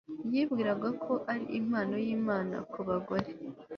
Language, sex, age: Kinyarwanda, female, 19-29